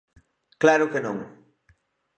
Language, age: Galician, 19-29